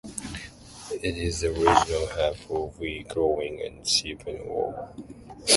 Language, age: English, under 19